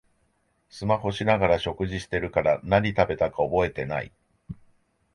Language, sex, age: Japanese, male, 50-59